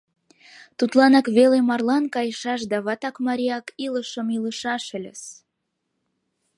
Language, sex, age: Mari, female, under 19